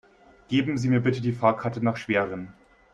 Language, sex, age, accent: German, male, 19-29, Deutschland Deutsch